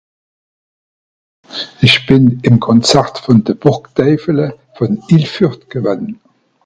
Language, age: Swiss German, 60-69